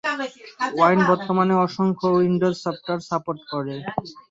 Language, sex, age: Bengali, male, 19-29